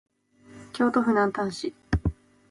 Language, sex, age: Japanese, female, 19-29